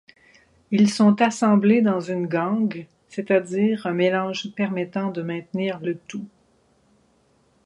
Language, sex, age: French, female, 50-59